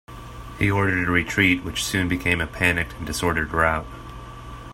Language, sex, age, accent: English, male, 19-29, United States English